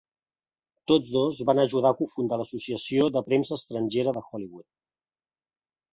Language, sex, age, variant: Catalan, male, 40-49, Central